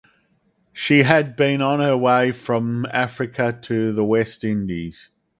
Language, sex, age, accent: English, male, 50-59, Australian English